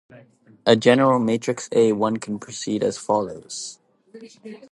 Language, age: English, 19-29